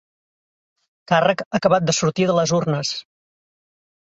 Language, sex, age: Catalan, male, 40-49